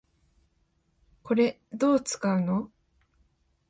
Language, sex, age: Japanese, female, 19-29